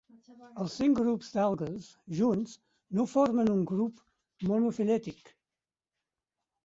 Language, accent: Catalan, aprenent (recent, des d'altres llengües)